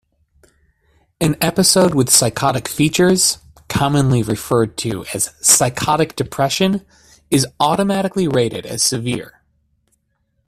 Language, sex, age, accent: English, male, 30-39, United States English